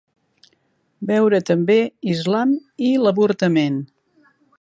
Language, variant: Catalan, Central